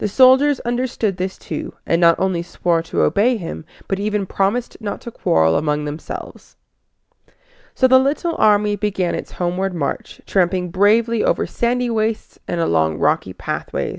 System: none